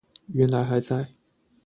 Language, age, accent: Chinese, 19-29, 出生地：彰化縣